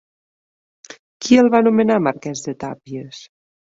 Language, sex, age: Catalan, female, 30-39